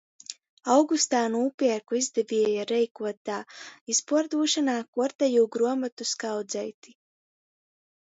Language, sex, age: Latgalian, female, 19-29